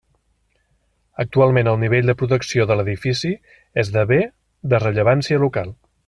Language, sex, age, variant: Catalan, male, 30-39, Nord-Occidental